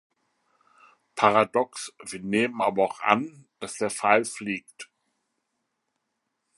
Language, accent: German, Deutschland Deutsch